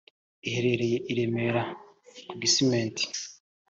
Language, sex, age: Kinyarwanda, male, 19-29